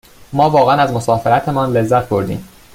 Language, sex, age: Persian, male, 19-29